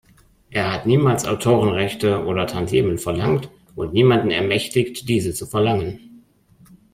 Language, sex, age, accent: German, male, 30-39, Deutschland Deutsch